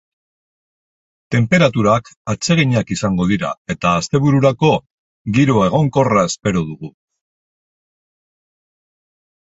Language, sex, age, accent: Basque, male, 50-59, Mendebalekoa (Araba, Bizkaia, Gipuzkoako mendebaleko herri batzuk)